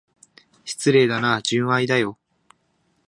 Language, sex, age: Japanese, male, 19-29